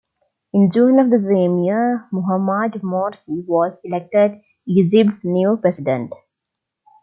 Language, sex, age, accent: English, female, 19-29, India and South Asia (India, Pakistan, Sri Lanka)